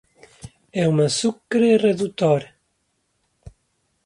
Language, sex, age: Galician, male, 40-49